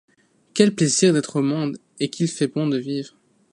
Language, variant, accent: French, Français d'Europe, Français de Belgique